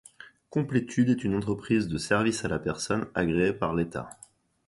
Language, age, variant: French, 30-39, Français de métropole